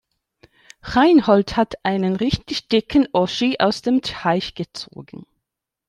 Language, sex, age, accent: German, male, 40-49, Deutschland Deutsch